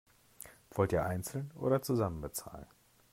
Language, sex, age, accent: German, male, 40-49, Deutschland Deutsch